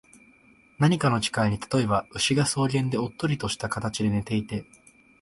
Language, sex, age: Japanese, male, 19-29